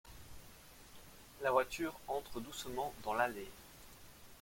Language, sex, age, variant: French, male, 30-39, Français de métropole